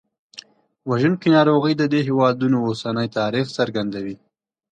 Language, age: Pashto, 19-29